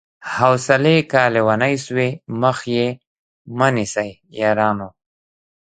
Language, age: Pashto, 30-39